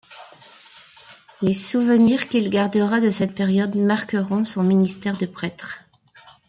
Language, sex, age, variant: French, female, 50-59, Français de métropole